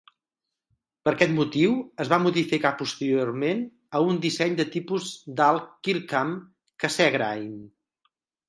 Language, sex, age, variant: Catalan, male, 50-59, Central